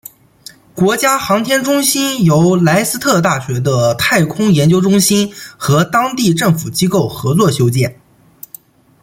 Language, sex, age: Chinese, male, 19-29